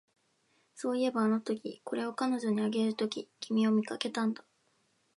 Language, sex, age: Japanese, female, 19-29